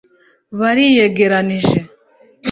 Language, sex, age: Kinyarwanda, female, 19-29